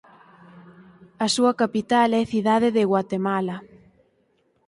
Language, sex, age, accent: Galician, female, 19-29, Atlántico (seseo e gheada)